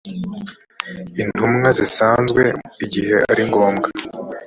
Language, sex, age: Kinyarwanda, male, 19-29